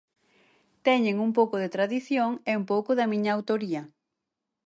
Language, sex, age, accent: Galician, female, 30-39, Oriental (común en zona oriental)